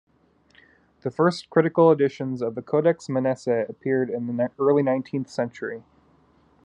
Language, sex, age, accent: English, male, 30-39, United States English